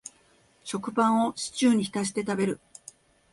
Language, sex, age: Japanese, female, 50-59